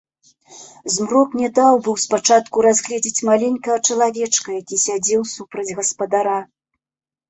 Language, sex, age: Belarusian, female, 50-59